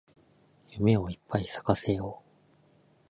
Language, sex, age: Japanese, male, 19-29